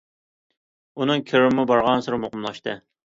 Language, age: Uyghur, 30-39